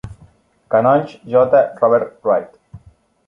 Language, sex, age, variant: Catalan, male, 19-29, Nord-Occidental